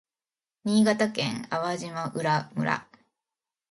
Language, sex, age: Japanese, female, 40-49